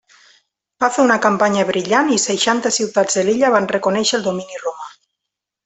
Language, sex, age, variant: Catalan, female, 30-39, Nord-Occidental